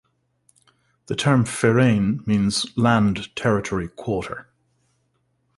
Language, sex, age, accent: English, male, 40-49, Irish English